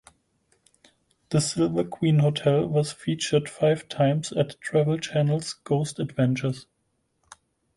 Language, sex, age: English, male, 30-39